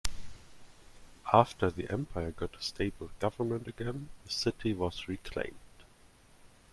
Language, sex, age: English, male, 19-29